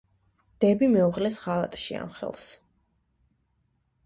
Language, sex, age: Georgian, female, 19-29